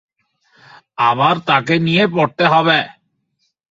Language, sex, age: Bengali, male, 19-29